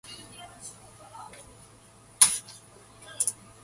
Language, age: English, 19-29